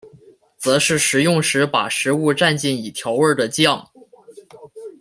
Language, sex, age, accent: Chinese, male, 19-29, 出生地：黑龙江省